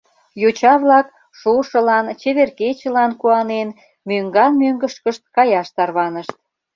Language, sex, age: Mari, female, 50-59